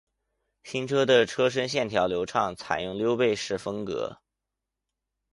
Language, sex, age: Chinese, male, 19-29